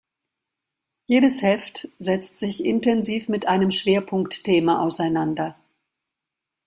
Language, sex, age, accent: German, female, 60-69, Deutschland Deutsch